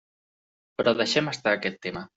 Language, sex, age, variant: Catalan, male, 30-39, Central